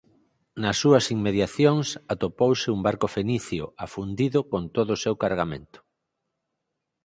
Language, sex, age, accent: Galician, male, 50-59, Central (gheada)